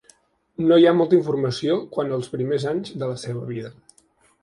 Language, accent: Catalan, central; septentrional